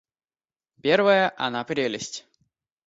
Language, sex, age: Russian, male, 19-29